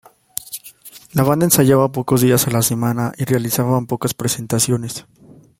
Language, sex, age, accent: Spanish, male, 19-29, México